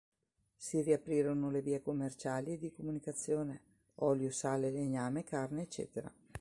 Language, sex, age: Italian, female, 60-69